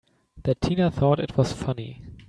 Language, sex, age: English, male, 19-29